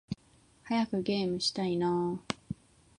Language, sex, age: Japanese, female, 19-29